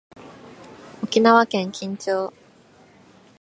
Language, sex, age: Japanese, female, 19-29